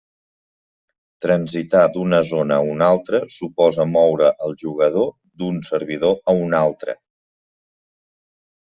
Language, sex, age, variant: Catalan, male, 40-49, Central